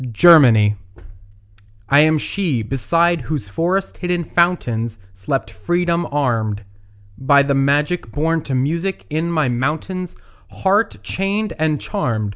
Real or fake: real